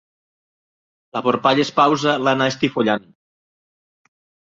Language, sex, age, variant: Catalan, male, 50-59, Nord-Occidental